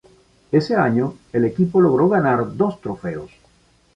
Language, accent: Spanish, Caribe: Cuba, Venezuela, Puerto Rico, República Dominicana, Panamá, Colombia caribeña, México caribeño, Costa del golfo de México